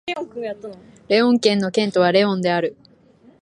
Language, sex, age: Japanese, female, under 19